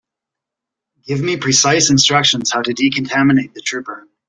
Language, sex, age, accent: English, male, 30-39, United States English